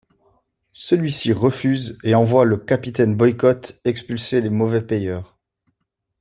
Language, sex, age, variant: French, male, 30-39, Français de métropole